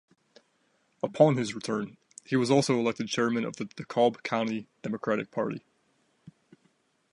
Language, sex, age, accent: English, male, 19-29, United States English